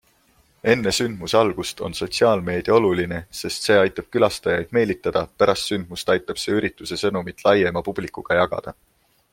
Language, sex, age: Estonian, male, 19-29